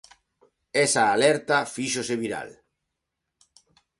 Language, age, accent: Galician, 40-49, Normativo (estándar)